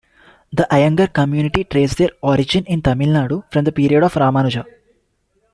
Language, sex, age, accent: English, male, 19-29, India and South Asia (India, Pakistan, Sri Lanka)